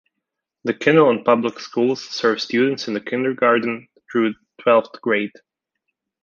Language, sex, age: English, male, 19-29